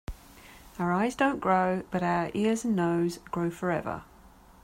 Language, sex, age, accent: English, female, 40-49, England English